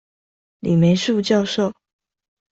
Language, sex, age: Chinese, female, under 19